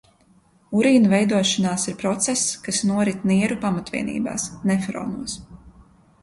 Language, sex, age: Latvian, female, 19-29